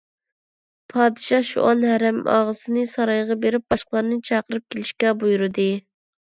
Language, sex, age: Uyghur, female, under 19